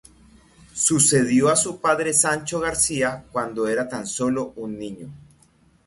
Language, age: Spanish, 50-59